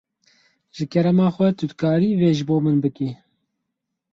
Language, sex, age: Kurdish, male, 30-39